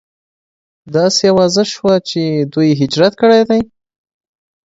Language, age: Pashto, 19-29